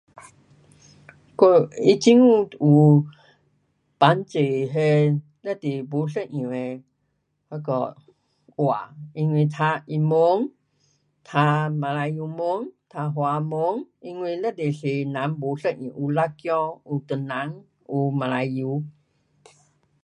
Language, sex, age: Pu-Xian Chinese, female, 70-79